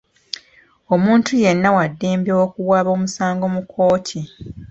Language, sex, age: Ganda, female, 30-39